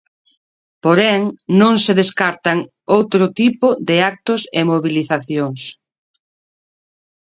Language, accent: Galician, Normativo (estándar)